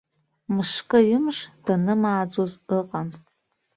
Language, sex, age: Abkhazian, female, 19-29